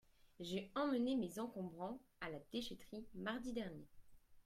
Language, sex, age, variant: French, male, 19-29, Français de métropole